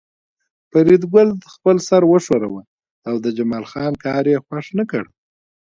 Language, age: Pashto, 30-39